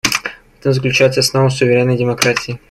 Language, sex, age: Russian, male, 19-29